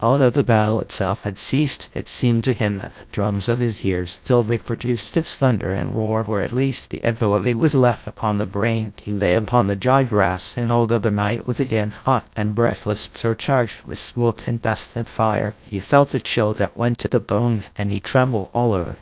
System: TTS, GlowTTS